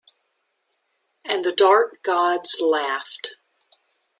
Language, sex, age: English, female, 40-49